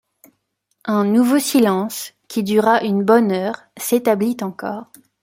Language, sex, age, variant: French, female, 19-29, Français de métropole